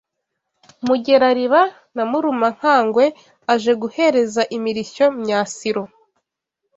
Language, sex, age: Kinyarwanda, female, 19-29